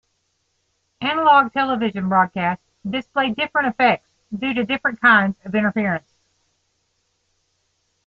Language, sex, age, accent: English, female, 40-49, United States English